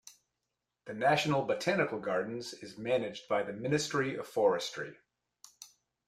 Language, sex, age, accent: English, male, 40-49, United States English